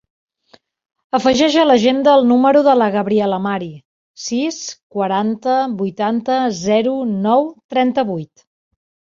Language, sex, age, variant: Catalan, female, 40-49, Central